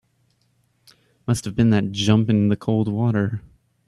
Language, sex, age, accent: English, male, 19-29, United States English